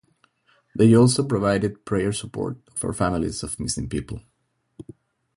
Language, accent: English, United States English